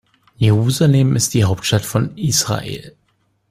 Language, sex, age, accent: German, male, 40-49, Deutschland Deutsch